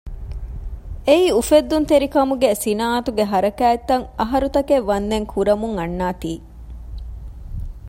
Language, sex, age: Divehi, female, 30-39